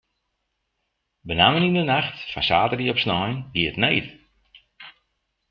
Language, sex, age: Western Frisian, male, 50-59